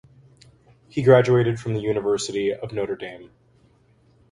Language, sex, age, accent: English, male, 19-29, United States English